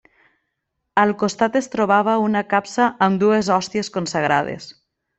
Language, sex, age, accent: Catalan, female, 30-39, valencià